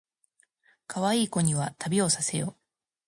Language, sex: Japanese, female